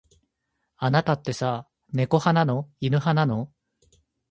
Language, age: Japanese, 19-29